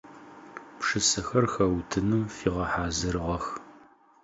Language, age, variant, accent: Adyghe, 30-39, Адыгабзэ (Кирил, пстэумэ зэдыряе), Кıэмгуй (Çemguy)